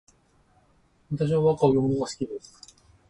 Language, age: Japanese, 30-39